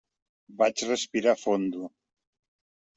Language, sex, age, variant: Catalan, male, 50-59, Central